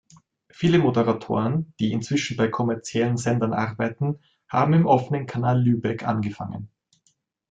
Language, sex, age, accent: German, male, 30-39, Österreichisches Deutsch